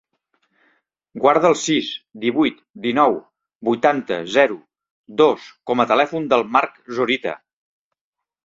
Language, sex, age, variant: Catalan, male, 50-59, Central